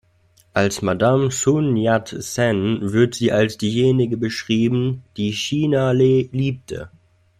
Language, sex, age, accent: German, male, 19-29, Deutschland Deutsch